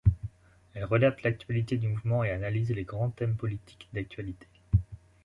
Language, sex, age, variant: French, male, 19-29, Français de métropole